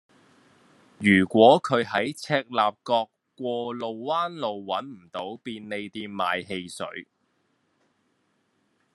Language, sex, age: Cantonese, male, 19-29